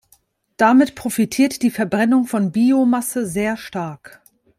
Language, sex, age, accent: German, female, 30-39, Deutschland Deutsch